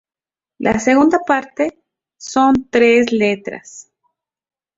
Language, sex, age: Spanish, female, 30-39